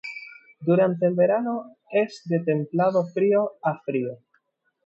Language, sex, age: Spanish, male, 19-29